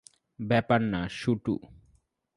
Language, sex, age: Bengali, male, 19-29